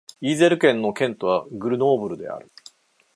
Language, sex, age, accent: Japanese, male, 60-69, 標準